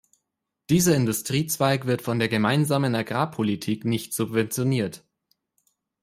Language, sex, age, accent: German, male, 19-29, Deutschland Deutsch